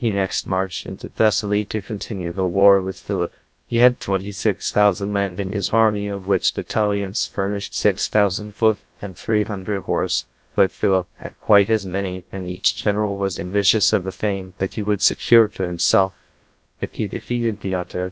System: TTS, GlowTTS